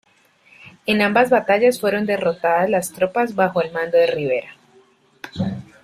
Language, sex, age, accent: Spanish, female, 30-39, Caribe: Cuba, Venezuela, Puerto Rico, República Dominicana, Panamá, Colombia caribeña, México caribeño, Costa del golfo de México